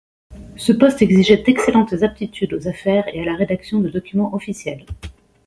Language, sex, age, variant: French, female, 40-49, Français de métropole